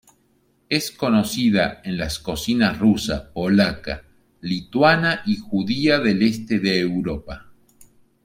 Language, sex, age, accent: Spanish, male, 50-59, Rioplatense: Argentina, Uruguay, este de Bolivia, Paraguay